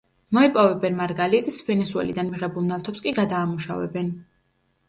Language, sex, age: Georgian, female, under 19